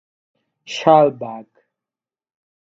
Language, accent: English, United States English; Kenyan English